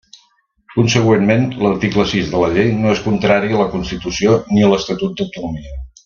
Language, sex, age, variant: Catalan, male, 70-79, Central